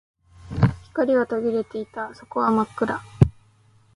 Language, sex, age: Japanese, female, 19-29